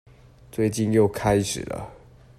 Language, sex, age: Chinese, male, 19-29